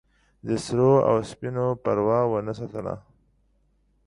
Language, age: Pashto, 40-49